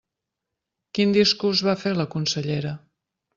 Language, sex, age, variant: Catalan, female, 50-59, Central